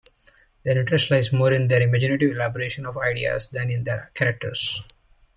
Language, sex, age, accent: English, male, 30-39, England English